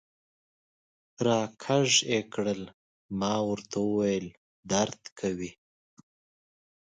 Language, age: Pashto, 19-29